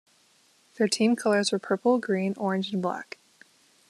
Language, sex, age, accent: English, female, under 19, United States English